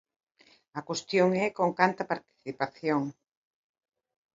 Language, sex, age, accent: Galician, female, 50-59, Normativo (estándar)